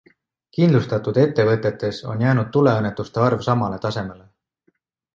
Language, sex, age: Estonian, male, 19-29